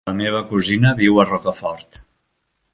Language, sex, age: Catalan, male, 60-69